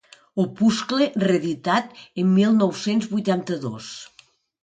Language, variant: Catalan, Nord-Occidental